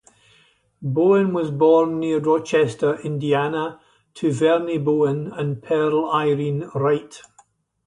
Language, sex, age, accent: English, male, 70-79, Scottish English